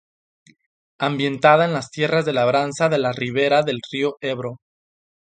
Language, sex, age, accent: Spanish, male, 19-29, México